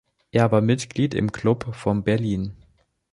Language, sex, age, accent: German, male, under 19, Deutschland Deutsch